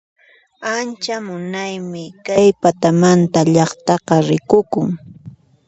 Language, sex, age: Puno Quechua, female, 40-49